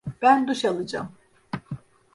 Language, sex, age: Turkish, female, 50-59